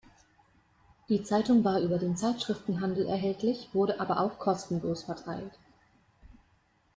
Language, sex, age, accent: German, female, 19-29, Deutschland Deutsch